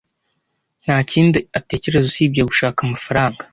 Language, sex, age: Kinyarwanda, male, under 19